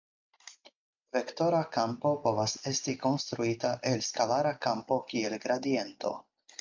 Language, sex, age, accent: Esperanto, male, 19-29, Internacia